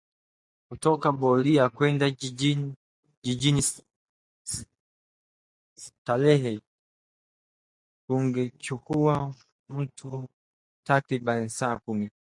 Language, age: Swahili, 19-29